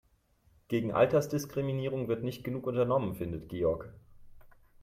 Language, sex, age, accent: German, male, 19-29, Deutschland Deutsch